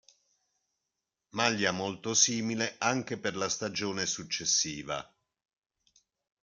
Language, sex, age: Italian, male, 50-59